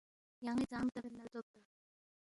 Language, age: Balti, 19-29